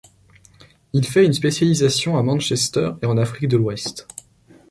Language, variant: French, Français de métropole